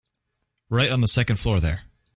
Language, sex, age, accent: English, male, under 19, United States English